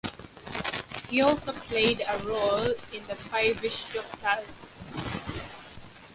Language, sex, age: English, female, 19-29